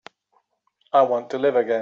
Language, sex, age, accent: English, male, 60-69, England English